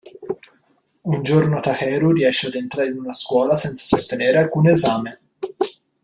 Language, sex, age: Italian, male, under 19